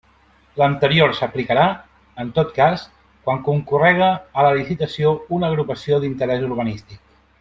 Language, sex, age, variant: Catalan, male, 40-49, Central